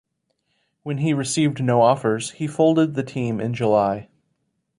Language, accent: English, United States English